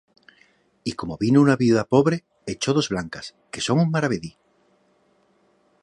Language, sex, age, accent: Spanish, male, 40-49, España: Norte peninsular (Asturias, Castilla y León, Cantabria, País Vasco, Navarra, Aragón, La Rioja, Guadalajara, Cuenca)